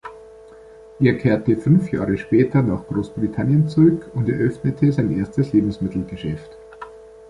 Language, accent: German, Deutschland Deutsch